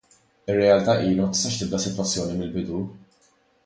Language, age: Maltese, 19-29